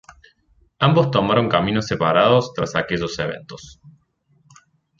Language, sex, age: Spanish, male, 30-39